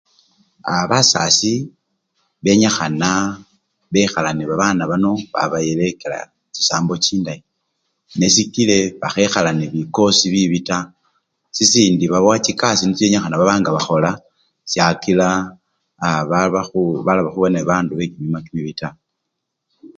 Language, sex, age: Luyia, male, 60-69